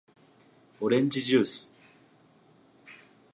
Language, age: Japanese, 40-49